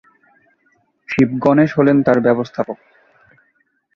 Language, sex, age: Bengali, male, 19-29